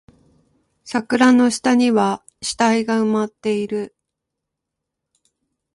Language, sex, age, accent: Japanese, female, 50-59, 標準語